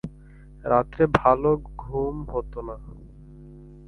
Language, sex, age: Bengali, male, 19-29